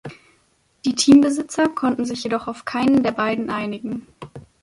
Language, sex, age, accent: German, female, 19-29, Deutschland Deutsch